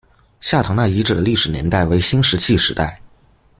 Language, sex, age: Chinese, male, under 19